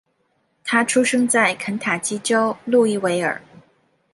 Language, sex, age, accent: Chinese, female, 19-29, 出生地：黑龙江省